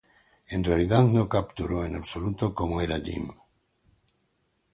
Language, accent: Spanish, España: Centro-Sur peninsular (Madrid, Toledo, Castilla-La Mancha)